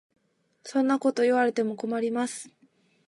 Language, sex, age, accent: Japanese, female, 19-29, 関西弁